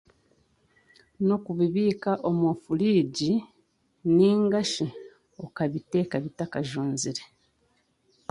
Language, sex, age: Chiga, female, 30-39